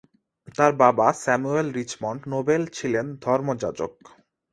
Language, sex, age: Bengali, male, 19-29